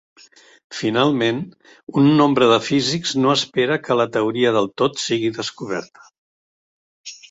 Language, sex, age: Catalan, male, 60-69